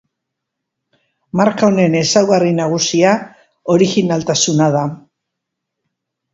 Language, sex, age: Basque, female, 60-69